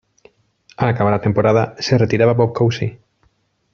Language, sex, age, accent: Spanish, male, 40-49, España: Centro-Sur peninsular (Madrid, Toledo, Castilla-La Mancha)